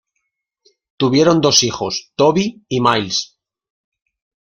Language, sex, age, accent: Spanish, male, 50-59, España: Norte peninsular (Asturias, Castilla y León, Cantabria, País Vasco, Navarra, Aragón, La Rioja, Guadalajara, Cuenca)